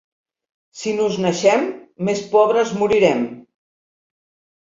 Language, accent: Catalan, Barceloní